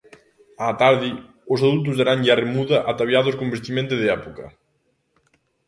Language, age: Galician, 19-29